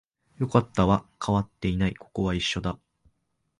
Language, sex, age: Japanese, male, 19-29